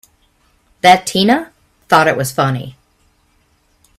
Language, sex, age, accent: English, female, 50-59, United States English